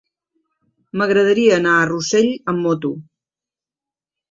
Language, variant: Catalan, Central